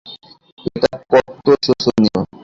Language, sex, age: Bengali, male, 19-29